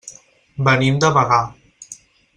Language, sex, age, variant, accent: Catalan, male, 19-29, Central, central; Barceloní